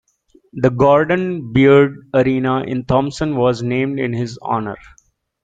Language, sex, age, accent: English, male, 19-29, United States English